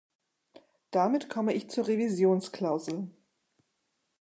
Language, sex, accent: German, female, Deutschland Deutsch